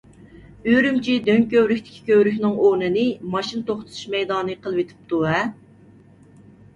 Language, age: Uyghur, 30-39